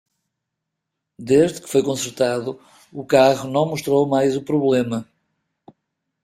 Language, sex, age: Portuguese, male, 50-59